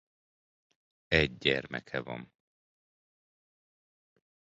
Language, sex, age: Hungarian, male, 40-49